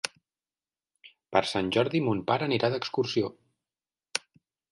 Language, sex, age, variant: Catalan, male, 30-39, Central